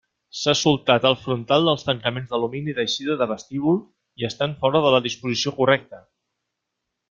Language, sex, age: Catalan, male, 40-49